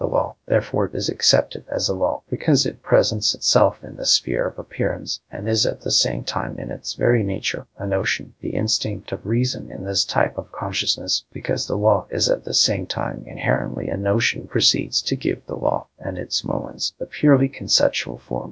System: TTS, GradTTS